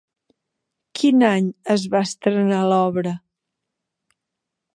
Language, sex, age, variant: Catalan, female, 50-59, Central